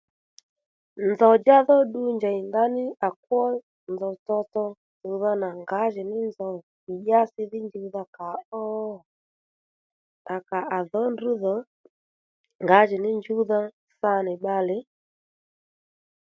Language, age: Lendu, 19-29